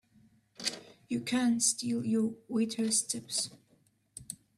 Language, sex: English, female